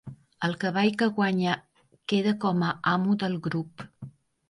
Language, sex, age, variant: Catalan, female, 50-59, Septentrional